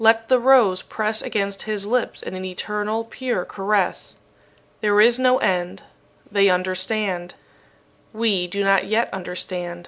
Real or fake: real